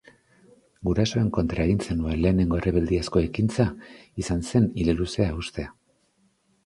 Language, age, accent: Basque, 50-59, Mendebalekoa (Araba, Bizkaia, Gipuzkoako mendebaleko herri batzuk)